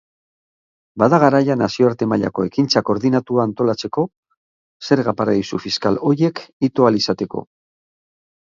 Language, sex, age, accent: Basque, male, 60-69, Mendebalekoa (Araba, Bizkaia, Gipuzkoako mendebaleko herri batzuk)